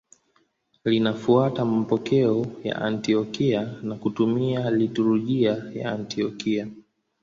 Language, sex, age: Swahili, male, 19-29